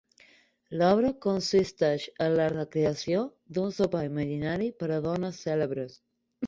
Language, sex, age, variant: Catalan, female, 19-29, Balear